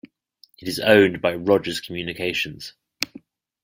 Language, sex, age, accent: English, male, 30-39, England English